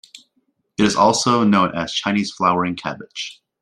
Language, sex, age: English, male, 19-29